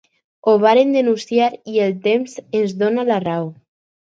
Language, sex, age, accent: Catalan, female, under 19, aprenent (recent, des del castellà)